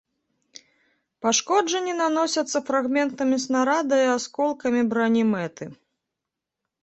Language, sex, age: Belarusian, female, 30-39